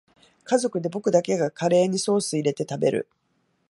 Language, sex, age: Japanese, female, 50-59